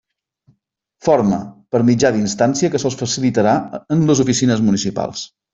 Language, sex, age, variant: Catalan, male, 40-49, Central